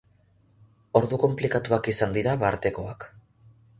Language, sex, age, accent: Basque, male, 19-29, Mendebalekoa (Araba, Bizkaia, Gipuzkoako mendebaleko herri batzuk)